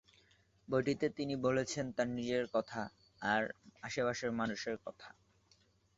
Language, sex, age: Bengali, male, 19-29